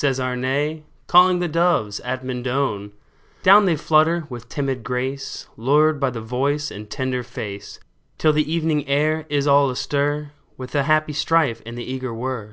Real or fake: real